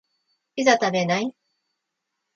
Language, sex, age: Japanese, female, 40-49